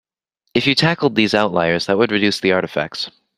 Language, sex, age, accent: English, male, under 19, United States English